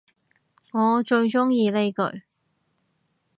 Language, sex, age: Cantonese, female, 30-39